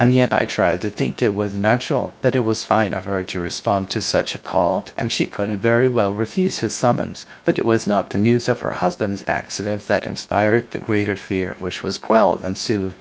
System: TTS, GlowTTS